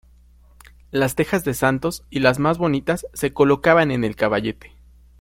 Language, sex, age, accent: Spanish, male, 19-29, México